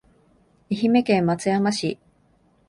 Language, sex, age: Japanese, female, 19-29